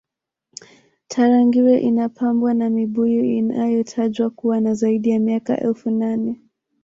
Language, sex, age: Swahili, female, 19-29